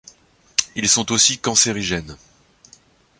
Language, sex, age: French, male, 30-39